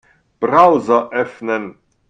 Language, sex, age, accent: German, male, 60-69, Deutschland Deutsch